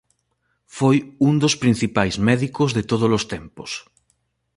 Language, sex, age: Galician, male, 40-49